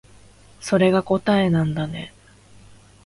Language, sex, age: Japanese, female, 19-29